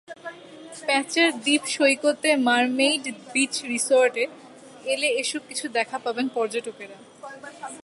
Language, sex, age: Bengali, male, 19-29